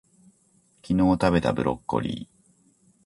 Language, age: Japanese, 40-49